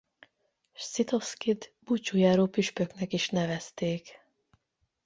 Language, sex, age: Hungarian, female, 50-59